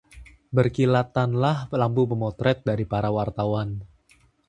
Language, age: Indonesian, 19-29